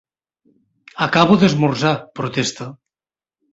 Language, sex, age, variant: Catalan, male, 60-69, Nord-Occidental